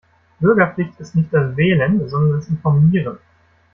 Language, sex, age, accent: German, male, 19-29, Deutschland Deutsch